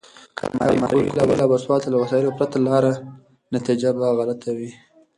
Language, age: Pashto, under 19